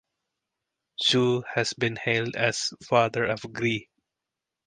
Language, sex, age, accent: English, male, 40-49, Filipino